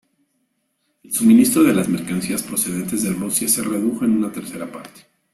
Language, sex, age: Spanish, male, 40-49